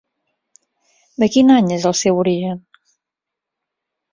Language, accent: Catalan, Garrotxi